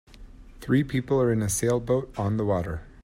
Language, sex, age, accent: English, male, 30-39, United States English